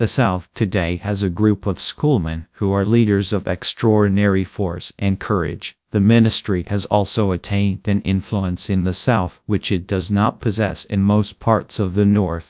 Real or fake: fake